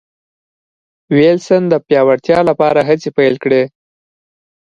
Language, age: Pashto, under 19